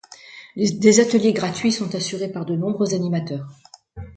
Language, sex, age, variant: French, female, 60-69, Français de métropole